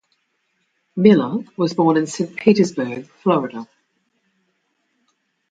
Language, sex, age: English, female, 50-59